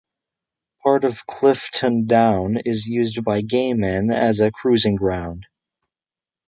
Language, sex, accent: English, male, United States English